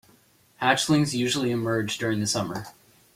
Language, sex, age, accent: English, male, under 19, United States English